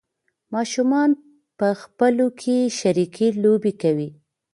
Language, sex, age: Pashto, female, 19-29